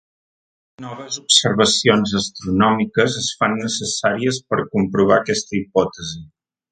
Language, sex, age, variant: Catalan, male, 30-39, Central